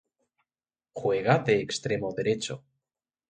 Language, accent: Spanish, España: Norte peninsular (Asturias, Castilla y León, Cantabria, País Vasco, Navarra, Aragón, La Rioja, Guadalajara, Cuenca)